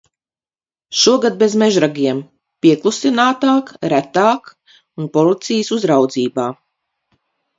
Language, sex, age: Latvian, female, 50-59